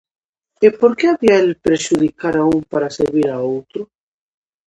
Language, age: Galician, under 19